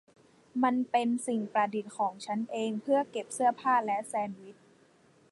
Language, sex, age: Thai, female, under 19